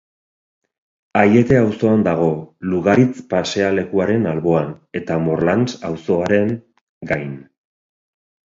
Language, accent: Basque, Erdialdekoa edo Nafarra (Gipuzkoa, Nafarroa)